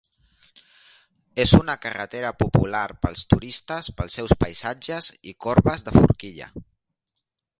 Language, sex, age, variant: Catalan, male, 40-49, Central